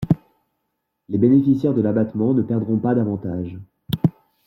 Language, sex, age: French, male, 19-29